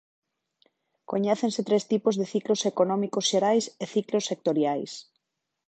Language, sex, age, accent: Galician, female, 30-39, Normativo (estándar)